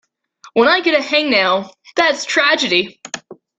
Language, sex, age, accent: English, female, under 19, United States English